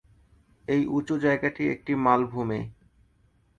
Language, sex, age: Bengali, male, 19-29